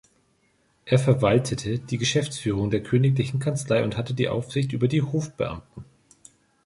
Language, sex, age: German, male, 40-49